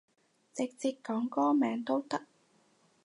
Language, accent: Cantonese, 广州音